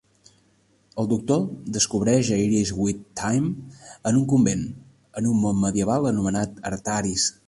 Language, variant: Catalan, Central